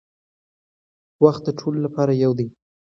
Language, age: Pashto, 19-29